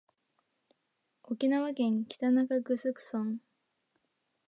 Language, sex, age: Japanese, female, under 19